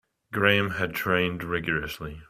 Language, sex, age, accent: English, male, 19-29, England English